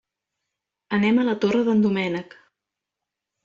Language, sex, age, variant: Catalan, female, 50-59, Central